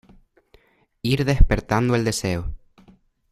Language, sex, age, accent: Spanish, male, 19-29, España: Islas Canarias